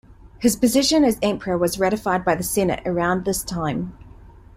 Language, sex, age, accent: English, female, 30-39, New Zealand English